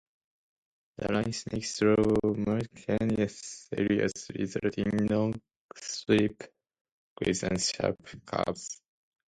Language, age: English, 19-29